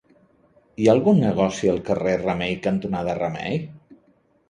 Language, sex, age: Catalan, male, 50-59